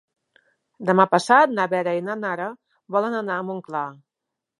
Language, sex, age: Catalan, female, 40-49